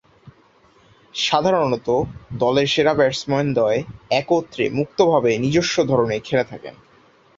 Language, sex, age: Bengali, male, under 19